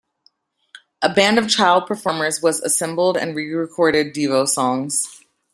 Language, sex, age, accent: English, female, 19-29, United States English